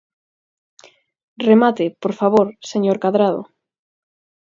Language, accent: Galician, Atlántico (seseo e gheada)